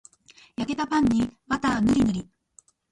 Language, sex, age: Japanese, female, 30-39